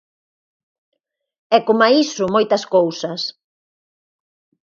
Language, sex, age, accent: Galician, female, 40-49, Normativo (estándar)